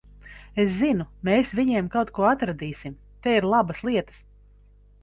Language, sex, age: Latvian, female, 40-49